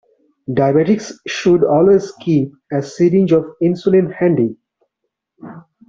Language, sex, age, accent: English, male, 19-29, India and South Asia (India, Pakistan, Sri Lanka)